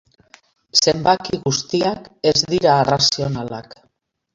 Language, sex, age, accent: Basque, female, 60-69, Mendebalekoa (Araba, Bizkaia, Gipuzkoako mendebaleko herri batzuk)